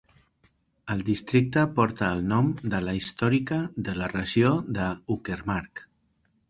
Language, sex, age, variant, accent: Catalan, male, 50-59, Central, Barcelonès